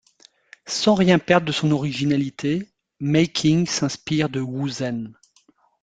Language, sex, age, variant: French, male, 50-59, Français de métropole